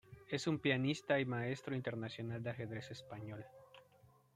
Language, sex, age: Spanish, male, 30-39